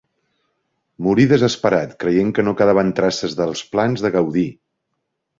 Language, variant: Catalan, Central